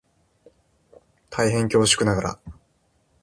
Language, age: Japanese, 19-29